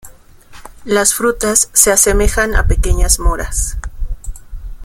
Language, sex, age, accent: Spanish, female, 30-39, México